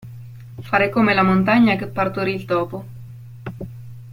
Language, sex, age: Italian, female, 19-29